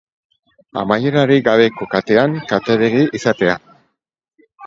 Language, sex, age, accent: Basque, male, 40-49, Erdialdekoa edo Nafarra (Gipuzkoa, Nafarroa)